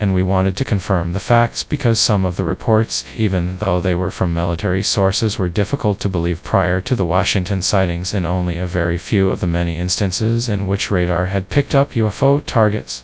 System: TTS, FastPitch